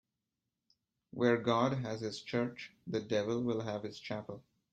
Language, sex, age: English, male, 19-29